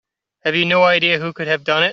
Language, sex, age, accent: English, male, 30-39, United States English